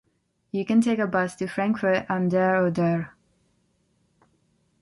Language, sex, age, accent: English, female, 19-29, Canadian English